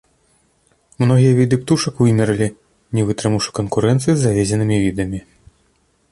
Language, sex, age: Belarusian, male, 30-39